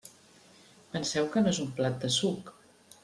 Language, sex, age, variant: Catalan, female, 50-59, Central